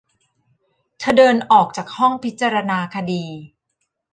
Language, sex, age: Thai, female, 40-49